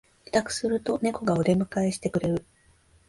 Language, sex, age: Japanese, female, 19-29